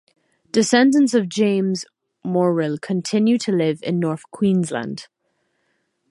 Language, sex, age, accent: English, female, under 19, Irish English